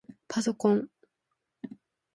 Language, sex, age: Japanese, female, under 19